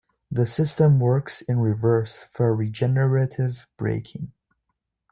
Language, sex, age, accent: English, male, 19-29, Canadian English